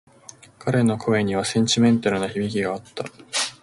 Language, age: Japanese, 19-29